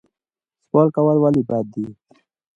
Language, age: Pashto, 19-29